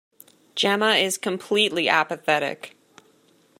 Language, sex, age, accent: English, female, 19-29, Canadian English